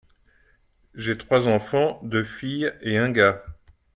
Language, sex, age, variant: French, male, 50-59, Français de métropole